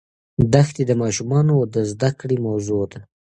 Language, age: Pashto, 30-39